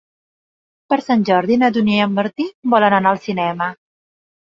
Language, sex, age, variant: Catalan, female, 40-49, Central